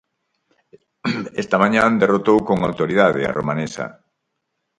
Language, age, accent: Galician, 50-59, Normativo (estándar)